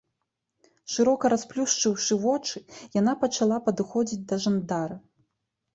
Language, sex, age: Belarusian, female, 19-29